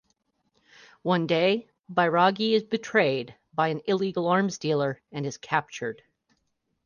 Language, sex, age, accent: English, female, 40-49, United States English